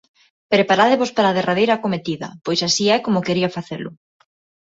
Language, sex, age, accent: Galician, female, 19-29, Neofalante